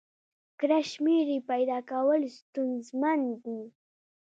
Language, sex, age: Pashto, female, under 19